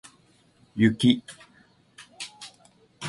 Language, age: Japanese, 60-69